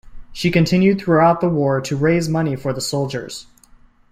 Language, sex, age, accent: English, male, 19-29, United States English